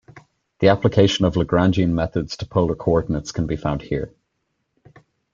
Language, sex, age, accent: English, male, 19-29, Irish English